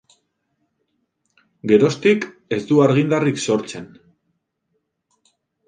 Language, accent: Basque, Mendebalekoa (Araba, Bizkaia, Gipuzkoako mendebaleko herri batzuk)